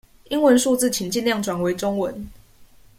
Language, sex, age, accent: Chinese, female, 19-29, 出生地：臺北市